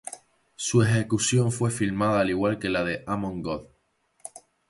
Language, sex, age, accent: Spanish, male, 19-29, España: Islas Canarias